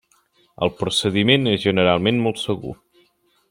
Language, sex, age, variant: Catalan, male, 30-39, Central